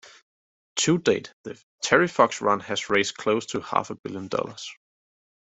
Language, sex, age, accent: English, male, 30-39, United States English